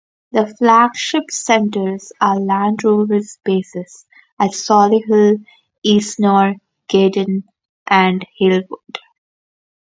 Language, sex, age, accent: English, female, under 19, India and South Asia (India, Pakistan, Sri Lanka)